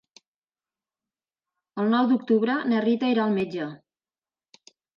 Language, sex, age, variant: Catalan, female, 40-49, Central